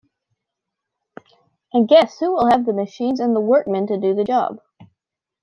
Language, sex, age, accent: English, female, 19-29, United States English